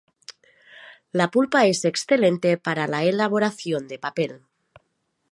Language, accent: Spanish, España: Norte peninsular (Asturias, Castilla y León, Cantabria, País Vasco, Navarra, Aragón, La Rioja, Guadalajara, Cuenca)